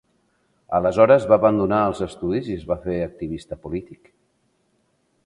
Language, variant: Catalan, Nord-Occidental